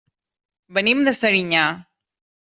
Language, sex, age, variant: Catalan, female, 40-49, Central